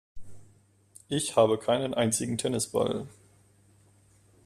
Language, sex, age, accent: German, male, 30-39, Deutschland Deutsch